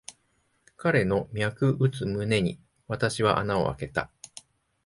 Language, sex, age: Japanese, male, 40-49